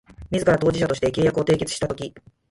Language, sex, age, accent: Japanese, female, 40-49, 関西弁